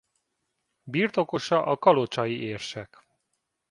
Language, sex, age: Hungarian, male, 40-49